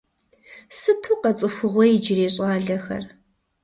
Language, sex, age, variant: Kabardian, female, 40-49, Адыгэбзэ (Къэбэрдей, Кирил, Урысей)